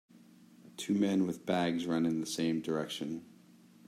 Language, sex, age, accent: English, male, 50-59, United States English